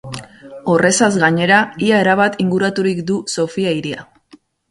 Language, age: Basque, 90+